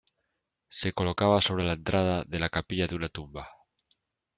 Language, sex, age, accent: Spanish, male, 40-49, España: Norte peninsular (Asturias, Castilla y León, Cantabria, País Vasco, Navarra, Aragón, La Rioja, Guadalajara, Cuenca)